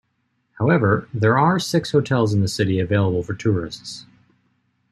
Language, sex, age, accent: English, male, 19-29, United States English